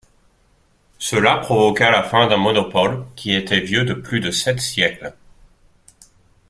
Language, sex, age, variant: French, male, 30-39, Français de métropole